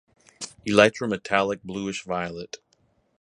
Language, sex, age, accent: English, male, 40-49, United States English